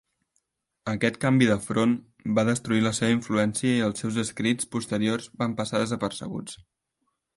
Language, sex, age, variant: Catalan, male, 19-29, Central